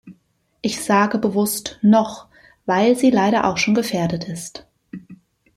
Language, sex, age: German, female, 40-49